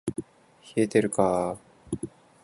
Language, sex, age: Japanese, male, 19-29